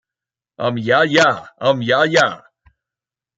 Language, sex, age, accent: English, male, 30-39, United States English